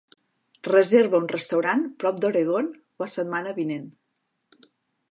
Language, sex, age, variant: Catalan, female, 40-49, Central